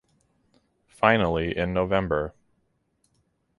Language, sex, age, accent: English, male, 30-39, United States English